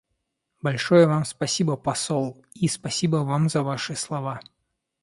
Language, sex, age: Russian, male, 30-39